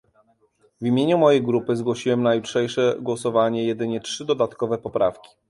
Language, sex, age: Polish, male, 40-49